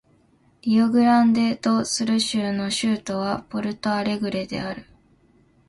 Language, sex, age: Japanese, female, 19-29